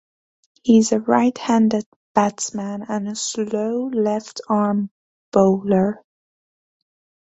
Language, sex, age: English, female, 19-29